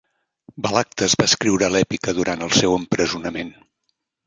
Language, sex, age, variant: Catalan, male, 60-69, Central